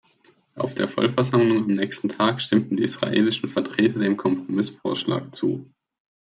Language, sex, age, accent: German, male, 19-29, Deutschland Deutsch